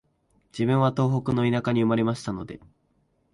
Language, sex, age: Japanese, male, 19-29